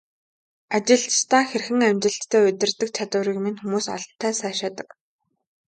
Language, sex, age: Mongolian, female, 19-29